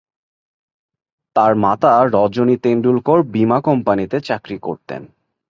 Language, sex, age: Bengali, male, 19-29